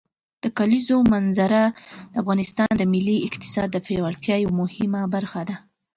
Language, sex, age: Pashto, female, 19-29